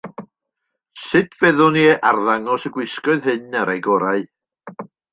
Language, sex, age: Welsh, male, 60-69